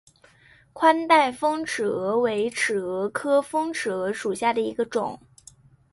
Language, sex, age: Chinese, female, 19-29